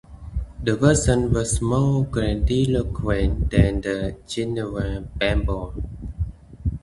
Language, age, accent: English, 30-39, United States English